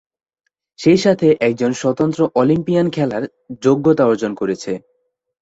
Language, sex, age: Bengali, male, 19-29